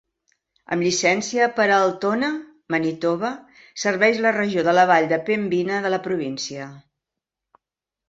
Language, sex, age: Catalan, female, 60-69